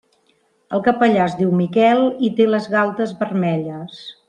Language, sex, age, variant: Catalan, female, 50-59, Central